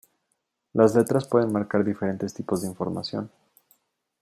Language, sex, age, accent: Spanish, female, 60-69, México